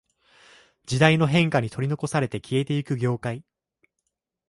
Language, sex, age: Japanese, male, 19-29